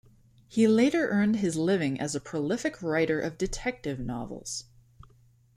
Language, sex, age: English, female, 19-29